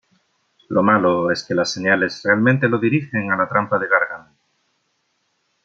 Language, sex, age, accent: Spanish, male, 40-49, España: Sur peninsular (Andalucia, Extremadura, Murcia)